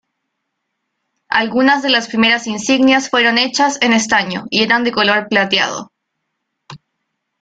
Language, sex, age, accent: Spanish, female, 19-29, Chileno: Chile, Cuyo